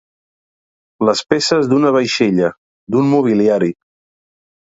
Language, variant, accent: Catalan, Central, central